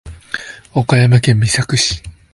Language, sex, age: Japanese, male, 19-29